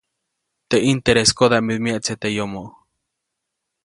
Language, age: Copainalá Zoque, 19-29